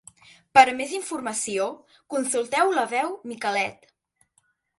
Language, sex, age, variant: Catalan, female, under 19, Central